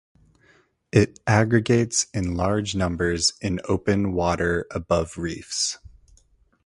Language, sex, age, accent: English, male, 19-29, United States English